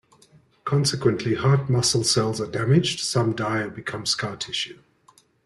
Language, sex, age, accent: English, male, 40-49, Southern African (South Africa, Zimbabwe, Namibia)